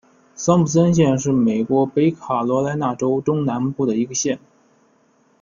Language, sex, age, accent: Chinese, male, 19-29, 出生地：山东省